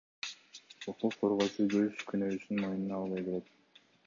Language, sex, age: Kyrgyz, male, 19-29